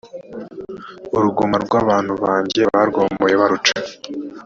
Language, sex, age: Kinyarwanda, male, 19-29